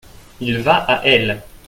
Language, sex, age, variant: French, male, 19-29, Français de métropole